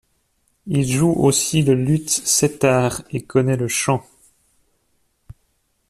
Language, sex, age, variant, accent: French, male, 40-49, Français d'Europe, Français de Suisse